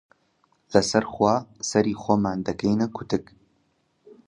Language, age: Central Kurdish, 19-29